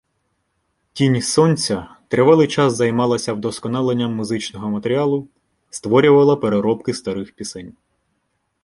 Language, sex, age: Ukrainian, male, 19-29